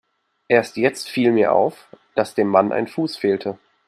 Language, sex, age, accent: German, male, 30-39, Deutschland Deutsch